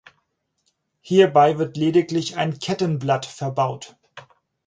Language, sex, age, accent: German, male, 40-49, Deutschland Deutsch